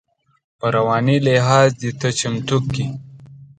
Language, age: Pashto, under 19